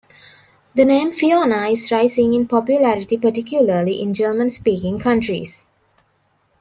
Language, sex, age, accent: English, female, 19-29, India and South Asia (India, Pakistan, Sri Lanka)